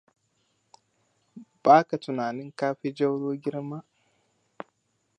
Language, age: Hausa, 19-29